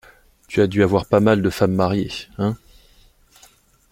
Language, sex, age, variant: French, male, 30-39, Français de métropole